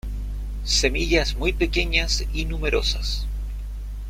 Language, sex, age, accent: Spanish, male, 30-39, Chileno: Chile, Cuyo